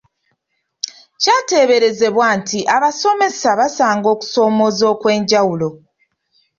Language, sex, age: Ganda, female, 30-39